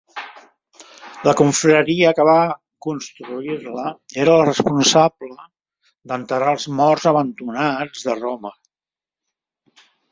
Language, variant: Catalan, Central